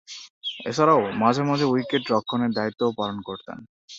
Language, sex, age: Bengali, male, under 19